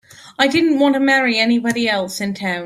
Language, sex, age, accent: English, female, 40-49, United States English